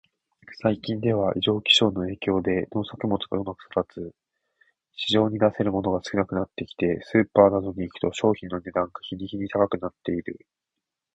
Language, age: Japanese, 19-29